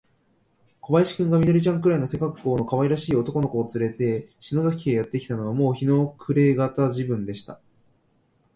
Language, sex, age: Japanese, male, 19-29